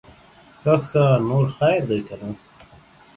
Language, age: Pashto, 30-39